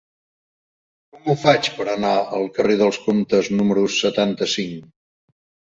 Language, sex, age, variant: Catalan, male, 60-69, Central